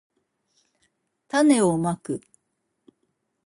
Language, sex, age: Japanese, female, 60-69